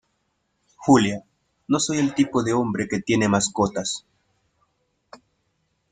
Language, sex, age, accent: Spanish, male, 19-29, Andino-Pacífico: Colombia, Perú, Ecuador, oeste de Bolivia y Venezuela andina